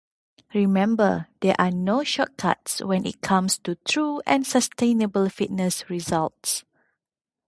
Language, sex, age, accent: English, female, 30-39, Malaysian English